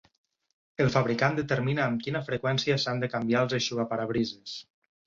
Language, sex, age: Catalan, male, 30-39